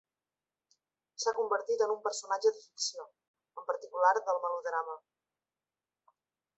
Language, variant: Catalan, Central